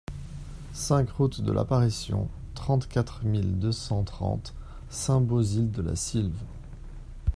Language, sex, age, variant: French, male, 40-49, Français de métropole